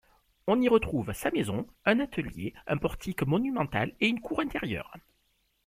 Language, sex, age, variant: French, male, 40-49, Français de métropole